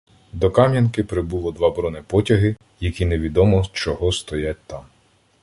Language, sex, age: Ukrainian, male, 30-39